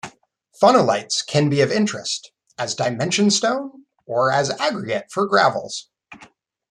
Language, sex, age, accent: English, male, 40-49, Canadian English